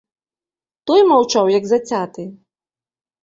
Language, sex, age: Belarusian, female, 30-39